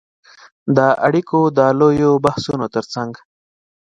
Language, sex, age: Pashto, male, 19-29